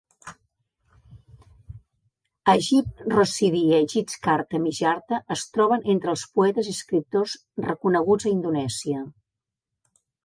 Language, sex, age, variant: Catalan, female, 50-59, Central